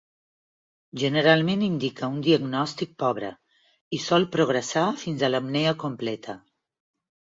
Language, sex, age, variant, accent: Catalan, female, 60-69, Balear, balear